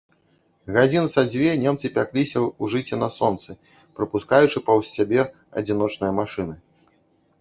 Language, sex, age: Belarusian, male, 40-49